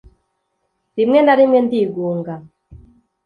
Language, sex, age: Kinyarwanda, female, 19-29